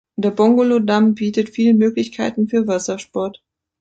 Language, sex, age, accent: German, female, 19-29, Deutschland Deutsch